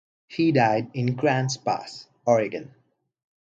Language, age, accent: English, 19-29, India and South Asia (India, Pakistan, Sri Lanka)